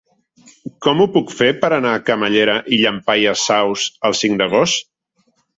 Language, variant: Catalan, Central